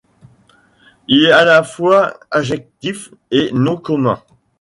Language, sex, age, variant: French, male, 40-49, Français de métropole